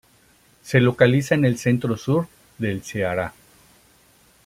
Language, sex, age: Spanish, male, 50-59